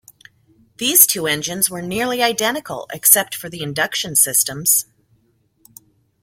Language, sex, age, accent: English, female, 40-49, United States English